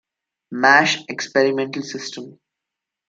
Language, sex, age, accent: English, male, 19-29, India and South Asia (India, Pakistan, Sri Lanka)